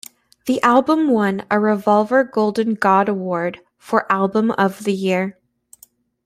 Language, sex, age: English, female, 19-29